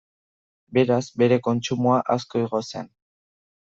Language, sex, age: Basque, male, under 19